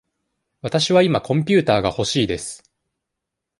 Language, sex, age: Japanese, male, 19-29